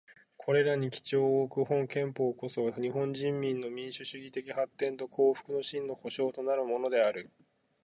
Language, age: Japanese, 30-39